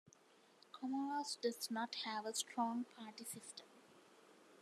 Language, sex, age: English, female, 19-29